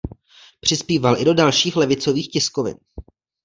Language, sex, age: Czech, male, 19-29